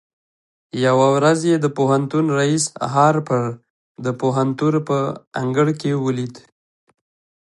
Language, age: Pashto, 19-29